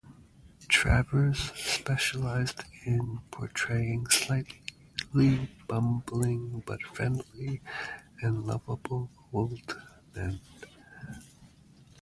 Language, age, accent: English, 40-49, United States English